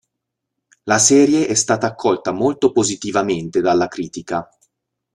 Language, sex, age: Italian, male, 30-39